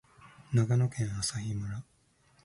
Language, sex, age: Japanese, male, 19-29